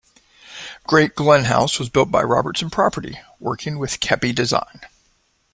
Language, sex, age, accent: English, male, 40-49, United States English